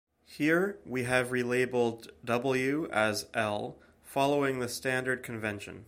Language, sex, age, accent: English, male, 19-29, Canadian English